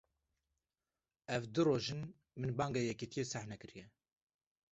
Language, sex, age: Kurdish, male, 19-29